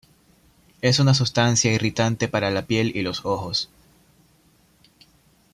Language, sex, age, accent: Spanish, male, 19-29, Andino-Pacífico: Colombia, Perú, Ecuador, oeste de Bolivia y Venezuela andina